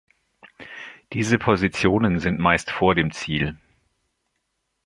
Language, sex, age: German, male, 40-49